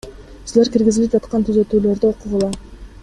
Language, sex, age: Kyrgyz, female, 19-29